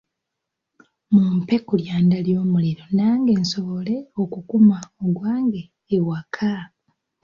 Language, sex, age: Ganda, female, 19-29